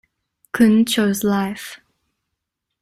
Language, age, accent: English, 19-29, New Zealand English